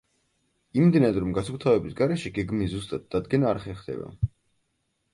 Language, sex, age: Georgian, male, 19-29